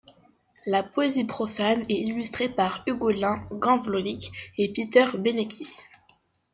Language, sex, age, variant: French, female, 19-29, Français de métropole